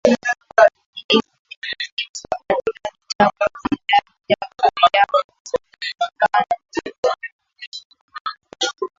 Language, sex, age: Swahili, female, 19-29